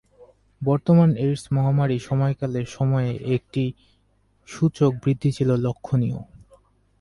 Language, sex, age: Bengali, male, 30-39